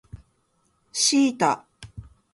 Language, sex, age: Japanese, female, 40-49